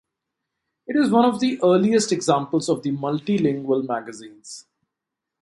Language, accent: English, India and South Asia (India, Pakistan, Sri Lanka)